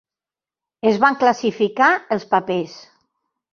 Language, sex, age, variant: Catalan, female, 70-79, Central